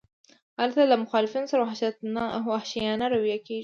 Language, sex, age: Pashto, female, 19-29